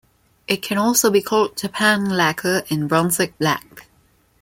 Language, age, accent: English, 19-29, Filipino